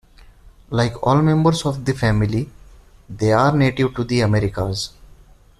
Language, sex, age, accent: English, male, 19-29, India and South Asia (India, Pakistan, Sri Lanka)